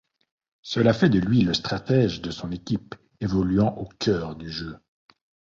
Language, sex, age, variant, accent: French, male, 40-49, Français d'Europe, Français de Suisse